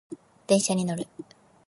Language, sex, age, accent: Japanese, female, 19-29, 標準語